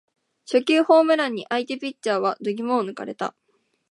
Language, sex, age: Japanese, female, 19-29